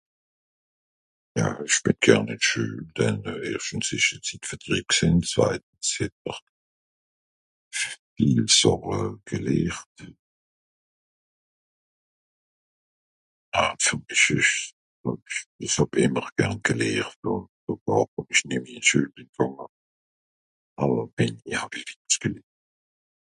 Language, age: Swiss German, 70-79